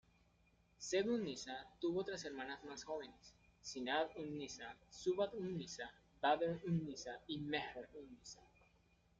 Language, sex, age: Spanish, male, 19-29